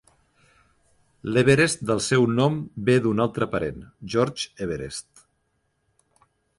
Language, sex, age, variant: Catalan, male, 30-39, Central